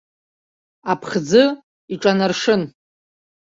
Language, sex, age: Abkhazian, female, 30-39